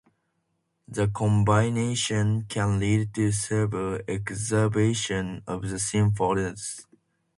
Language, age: English, under 19